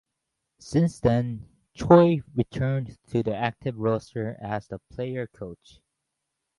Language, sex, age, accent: English, male, 30-39, United States English